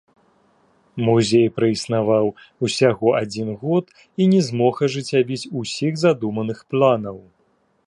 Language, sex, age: Belarusian, male, 40-49